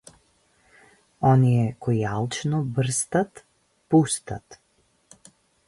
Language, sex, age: Macedonian, female, 30-39